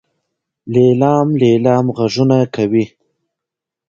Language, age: Pashto, 19-29